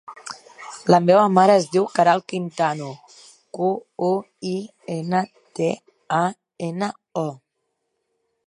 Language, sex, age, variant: Catalan, female, 19-29, Central